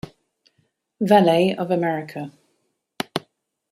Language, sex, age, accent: English, female, 40-49, England English